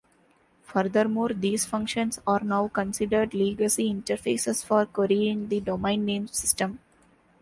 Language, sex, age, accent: English, female, 19-29, India and South Asia (India, Pakistan, Sri Lanka)